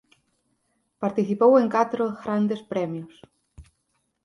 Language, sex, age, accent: Galician, female, 30-39, Atlántico (seseo e gheada)